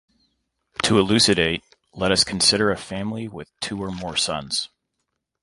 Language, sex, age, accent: English, male, 30-39, United States English